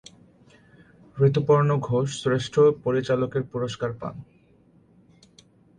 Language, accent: Bengali, প্রমিত